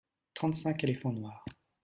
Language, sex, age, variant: French, male, 19-29, Français de métropole